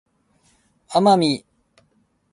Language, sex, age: Japanese, male, 30-39